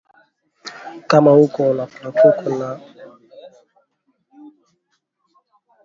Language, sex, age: Swahili, male, 19-29